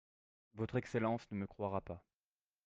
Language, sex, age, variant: French, male, 30-39, Français de métropole